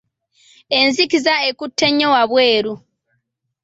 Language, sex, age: Ganda, female, 30-39